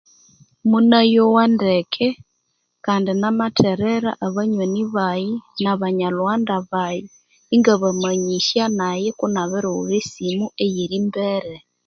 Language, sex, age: Konzo, female, 30-39